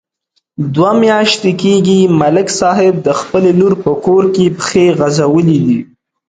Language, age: Pashto, 19-29